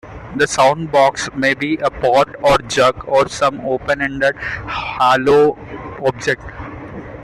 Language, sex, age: English, male, under 19